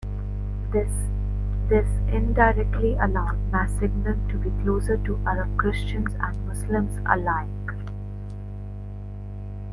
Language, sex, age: English, female, 19-29